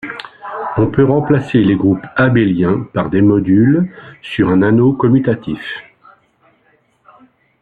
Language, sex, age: French, male, 60-69